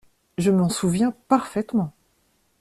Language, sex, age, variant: French, female, 40-49, Français de métropole